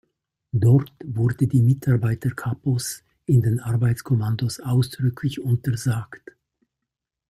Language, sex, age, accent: German, male, 70-79, Schweizerdeutsch